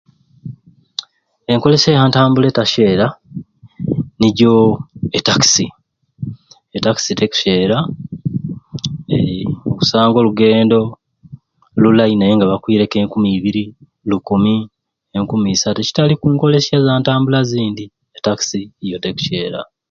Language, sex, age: Ruuli, male, 30-39